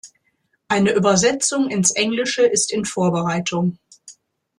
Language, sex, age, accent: German, female, 50-59, Deutschland Deutsch